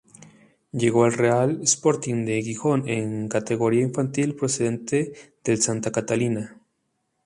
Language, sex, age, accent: Spanish, male, 19-29, México